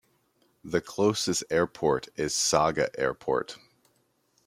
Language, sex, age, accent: English, male, 30-39, United States English